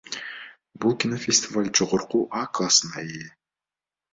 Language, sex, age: Kyrgyz, male, 19-29